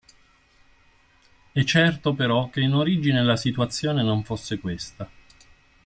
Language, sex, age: Italian, male, 50-59